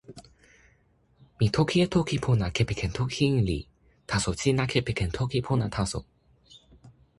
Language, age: Toki Pona, under 19